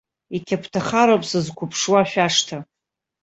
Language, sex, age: Abkhazian, female, 40-49